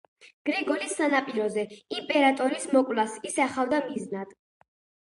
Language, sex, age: Georgian, female, under 19